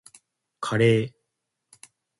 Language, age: Japanese, 19-29